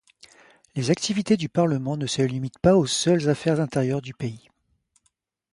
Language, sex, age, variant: French, male, 40-49, Français de métropole